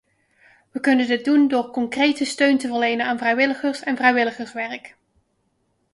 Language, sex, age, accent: Dutch, female, 30-39, Nederlands Nederlands